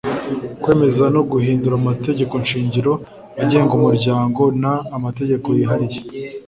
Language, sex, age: Kinyarwanda, male, 19-29